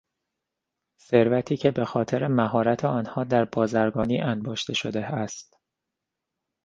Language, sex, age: Persian, male, 30-39